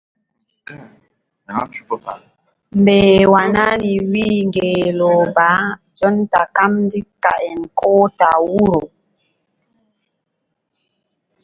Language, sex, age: Adamawa Fulfulde, female, 19-29